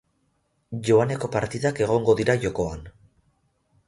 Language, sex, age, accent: Basque, male, 19-29, Mendebalekoa (Araba, Bizkaia, Gipuzkoako mendebaleko herri batzuk)